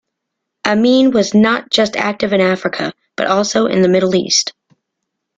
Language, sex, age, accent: English, female, 30-39, United States English